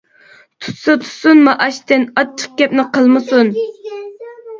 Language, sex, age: Uyghur, female, 30-39